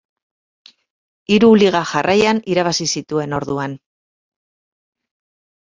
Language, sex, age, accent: Basque, female, 50-59, Mendebalekoa (Araba, Bizkaia, Gipuzkoako mendebaleko herri batzuk)